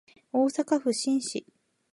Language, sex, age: Japanese, female, 19-29